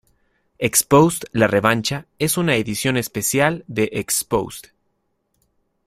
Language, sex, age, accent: Spanish, male, 30-39, México